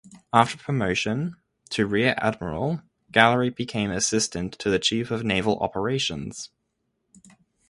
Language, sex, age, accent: English, male, 19-29, Australian English